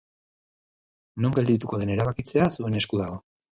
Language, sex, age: Basque, male, 40-49